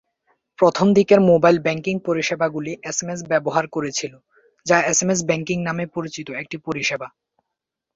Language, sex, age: Bengali, male, under 19